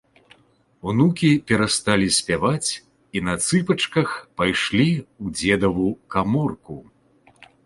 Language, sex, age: Belarusian, male, 40-49